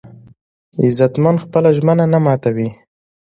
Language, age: Pashto, 19-29